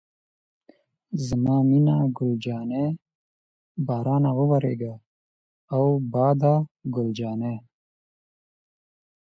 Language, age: Pashto, 19-29